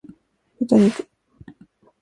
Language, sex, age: Japanese, female, 19-29